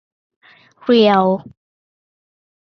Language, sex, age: Thai, female, under 19